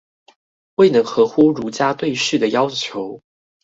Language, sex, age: Chinese, male, 19-29